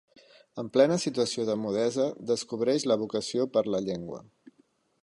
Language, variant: Catalan, Central